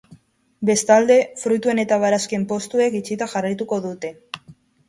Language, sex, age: Basque, female, 19-29